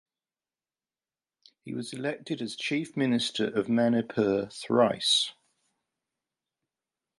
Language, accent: English, England English